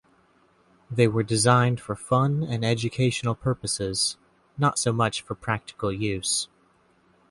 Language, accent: English, United States English